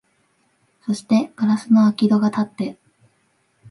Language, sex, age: Japanese, female, 19-29